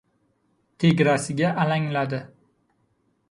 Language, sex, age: Uzbek, male, 19-29